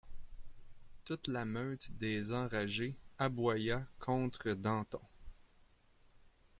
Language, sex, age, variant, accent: French, male, 30-39, Français d'Amérique du Nord, Français du Canada